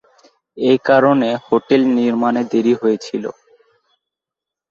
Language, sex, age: Bengali, male, under 19